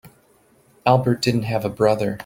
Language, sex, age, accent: English, male, 40-49, United States English